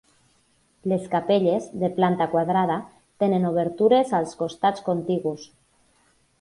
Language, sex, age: Catalan, female, 30-39